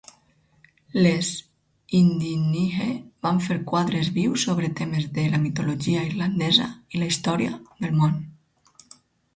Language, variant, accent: Catalan, Alacantí, valencià